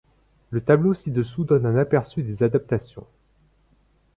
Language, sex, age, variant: French, male, 40-49, Français de métropole